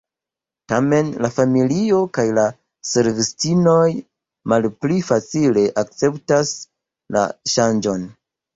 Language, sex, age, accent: Esperanto, male, 30-39, Internacia